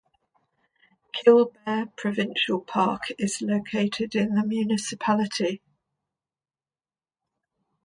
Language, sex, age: English, female, 70-79